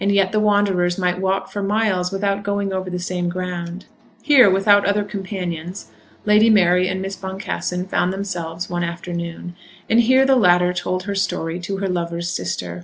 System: none